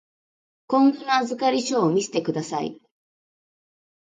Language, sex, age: Japanese, female, 50-59